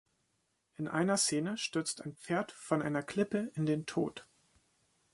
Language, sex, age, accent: German, male, 19-29, Deutschland Deutsch